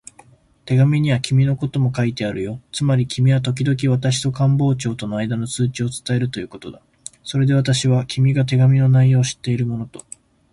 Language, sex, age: Japanese, male, 19-29